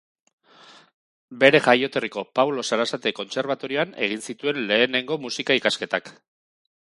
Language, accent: Basque, Erdialdekoa edo Nafarra (Gipuzkoa, Nafarroa)